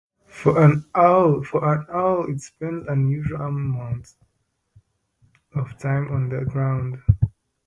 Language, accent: English, United States English; India and South Asia (India, Pakistan, Sri Lanka)